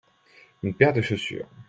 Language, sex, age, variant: French, male, 19-29, Français de métropole